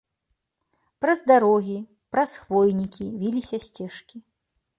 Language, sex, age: Belarusian, female, 40-49